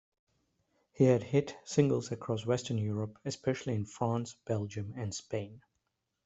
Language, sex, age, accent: English, male, 30-39, Southern African (South Africa, Zimbabwe, Namibia)